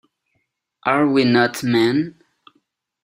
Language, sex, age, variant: French, male, 30-39, Français de métropole